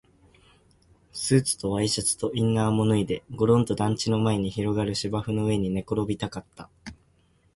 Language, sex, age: Japanese, male, 19-29